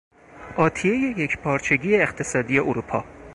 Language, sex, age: Persian, male, 30-39